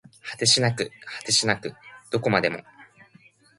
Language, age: Japanese, 19-29